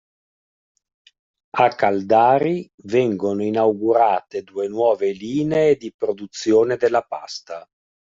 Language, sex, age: Italian, male, 50-59